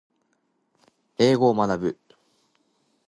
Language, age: Japanese, 19-29